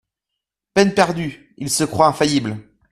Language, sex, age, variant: French, male, 19-29, Français de métropole